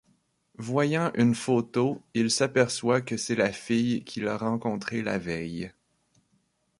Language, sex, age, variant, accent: French, male, 30-39, Français d'Amérique du Nord, Français du Canada